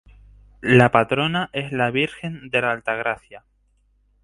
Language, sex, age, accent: Spanish, male, 19-29, España: Islas Canarias